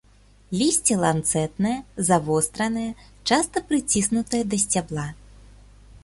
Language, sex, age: Belarusian, female, 30-39